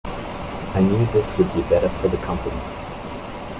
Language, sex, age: English, male, 19-29